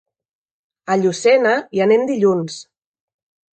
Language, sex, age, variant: Catalan, female, 40-49, Central